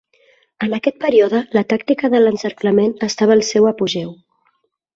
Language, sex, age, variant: Catalan, female, 30-39, Central